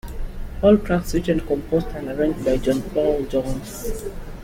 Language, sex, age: English, female, 40-49